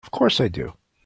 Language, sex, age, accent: English, male, 40-49, United States English